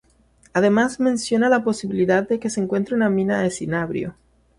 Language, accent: Spanish, Caribe: Cuba, Venezuela, Puerto Rico, República Dominicana, Panamá, Colombia caribeña, México caribeño, Costa del golfo de México